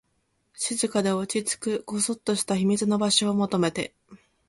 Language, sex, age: Japanese, female, 19-29